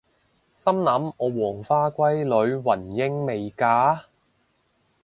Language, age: Cantonese, 19-29